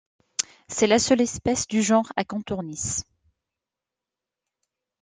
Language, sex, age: French, female, 19-29